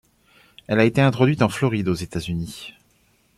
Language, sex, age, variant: French, male, 40-49, Français de métropole